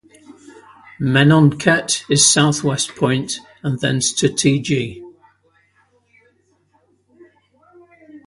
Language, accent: English, England English